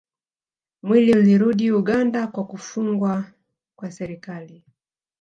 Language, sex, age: Swahili, female, 50-59